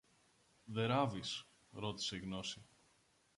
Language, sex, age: Greek, male, 30-39